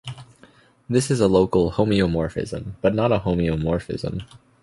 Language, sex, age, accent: English, male, 19-29, Canadian English